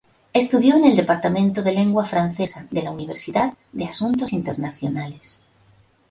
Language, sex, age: Spanish, female, 50-59